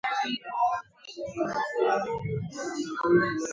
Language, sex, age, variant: Swahili, female, 19-29, Kiswahili cha Bara ya Kenya